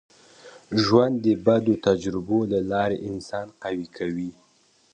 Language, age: Pashto, 19-29